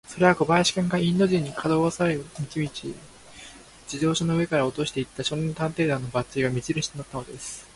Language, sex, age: Japanese, male, 19-29